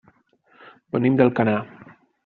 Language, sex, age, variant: Catalan, male, 30-39, Central